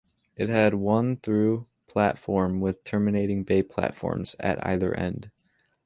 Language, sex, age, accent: English, male, under 19, United States English